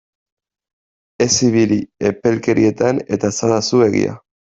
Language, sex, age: Basque, male, 19-29